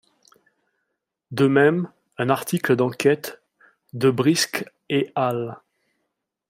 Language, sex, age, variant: French, male, 40-49, Français de métropole